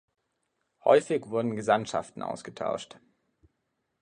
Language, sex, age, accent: German, male, 19-29, Deutschland Deutsch